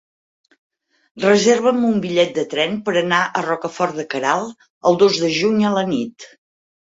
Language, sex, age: Catalan, female, 50-59